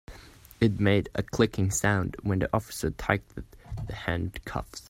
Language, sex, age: English, male, under 19